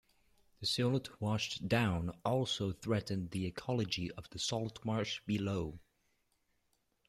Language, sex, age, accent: English, male, 19-29, United States English